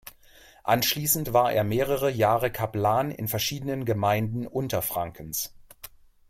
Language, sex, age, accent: German, male, 40-49, Deutschland Deutsch